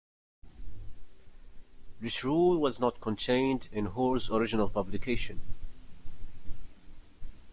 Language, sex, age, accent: English, male, 19-29, United States English